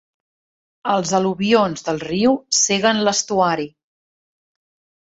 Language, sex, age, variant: Catalan, female, 40-49, Central